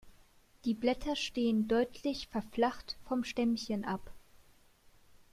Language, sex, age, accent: German, female, 19-29, Deutschland Deutsch